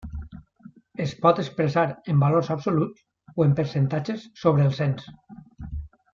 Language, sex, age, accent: Catalan, male, 50-59, valencià